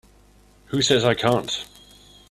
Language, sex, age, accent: English, male, 30-39, England English